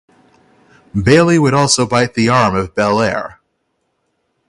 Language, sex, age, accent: English, male, 30-39, United States English; England English